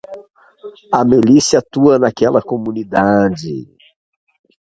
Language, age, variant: Portuguese, 40-49, Portuguese (Brasil)